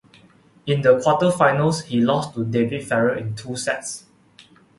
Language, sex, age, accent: English, male, 19-29, Malaysian English